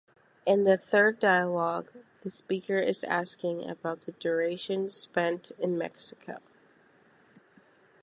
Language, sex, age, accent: English, female, 19-29, United States English